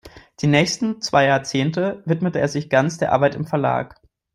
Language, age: German, 19-29